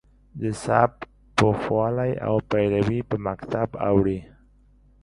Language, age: Pashto, 40-49